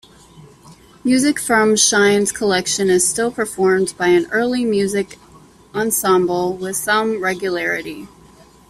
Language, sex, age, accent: English, female, 40-49, United States English